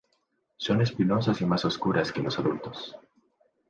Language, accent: Spanish, México